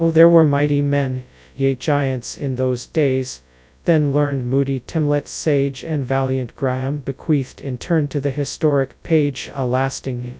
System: TTS, FastPitch